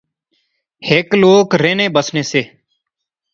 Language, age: Pahari-Potwari, 19-29